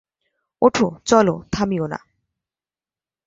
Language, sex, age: Bengali, female, 19-29